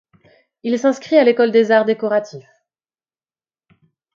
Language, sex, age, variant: French, female, 30-39, Français de métropole